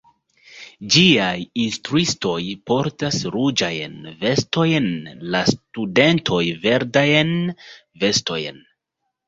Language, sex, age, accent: Esperanto, male, 19-29, Internacia